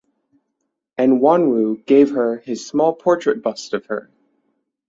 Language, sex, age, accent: English, male, under 19, United States English